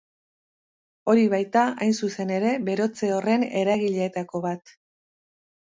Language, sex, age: Basque, female, 50-59